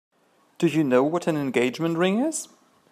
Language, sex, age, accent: English, male, 30-39, England English